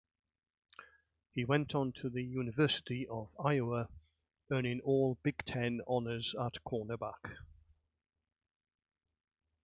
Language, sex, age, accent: English, male, 60-69, England English